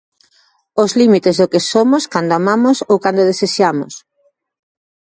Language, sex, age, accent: Galician, female, 30-39, Normativo (estándar)